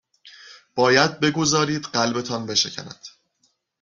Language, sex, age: Persian, male, 30-39